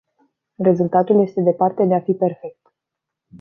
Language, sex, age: Romanian, female, 19-29